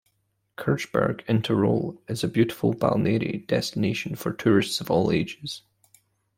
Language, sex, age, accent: English, male, 19-29, Scottish English